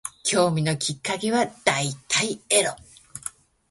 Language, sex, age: Japanese, female, 50-59